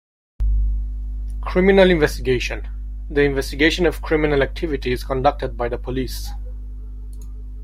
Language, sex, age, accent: English, male, 19-29, India and South Asia (India, Pakistan, Sri Lanka)